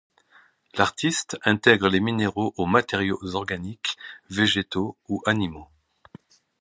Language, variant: French, Français de métropole